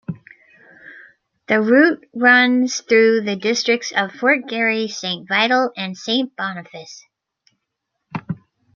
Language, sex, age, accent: English, female, 60-69, United States English